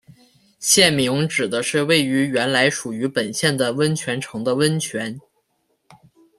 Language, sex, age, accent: Chinese, male, 19-29, 出生地：黑龙江省